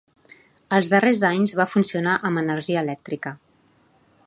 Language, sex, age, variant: Catalan, female, 40-49, Central